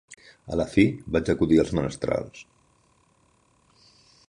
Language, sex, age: Catalan, male, 50-59